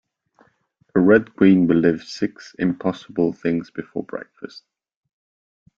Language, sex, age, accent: English, male, 19-29, England English